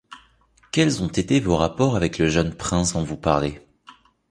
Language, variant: French, Français de métropole